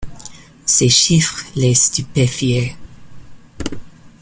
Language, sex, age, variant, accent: French, male, 19-29, Français d'Europe, Français du Royaume-Uni